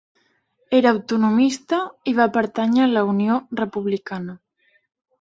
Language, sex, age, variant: Catalan, female, 19-29, Balear